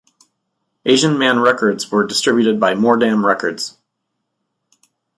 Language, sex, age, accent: English, male, 40-49, United States English